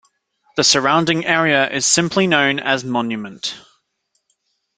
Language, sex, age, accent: English, male, 19-29, Australian English